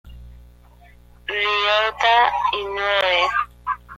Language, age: Spanish, under 19